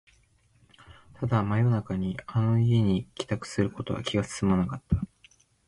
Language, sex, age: Japanese, male, 19-29